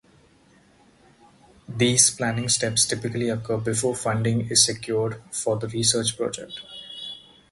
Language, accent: English, India and South Asia (India, Pakistan, Sri Lanka)